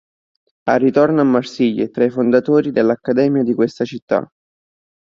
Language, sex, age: Italian, male, 19-29